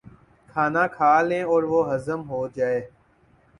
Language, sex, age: Urdu, male, 19-29